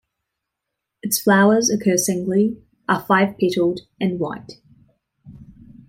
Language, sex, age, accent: English, female, 19-29, New Zealand English